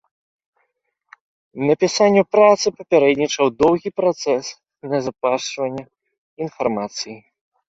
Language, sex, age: Belarusian, male, 19-29